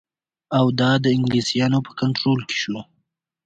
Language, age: Pashto, 19-29